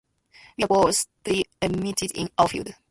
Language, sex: English, female